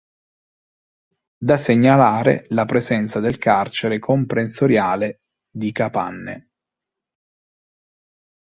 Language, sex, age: Italian, male, 30-39